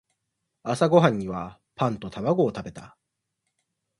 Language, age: Japanese, 19-29